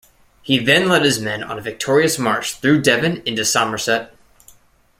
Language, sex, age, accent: English, male, 19-29, United States English